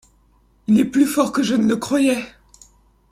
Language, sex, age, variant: French, male, under 19, Français de métropole